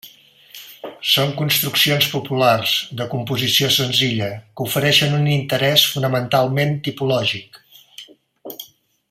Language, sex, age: Catalan, male, 50-59